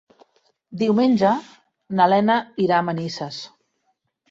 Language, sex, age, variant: Catalan, female, 40-49, Central